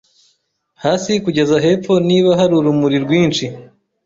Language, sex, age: Kinyarwanda, male, 30-39